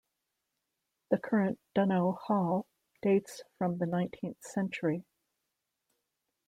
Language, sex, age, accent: English, female, 60-69, United States English